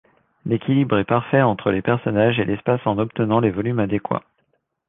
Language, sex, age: French, male, 30-39